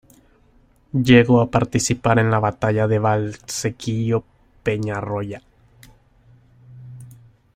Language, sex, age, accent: Spanish, male, 19-29, América central